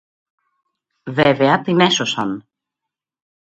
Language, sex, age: Greek, female, 40-49